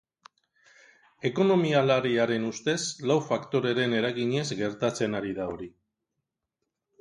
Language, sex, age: Basque, male, 50-59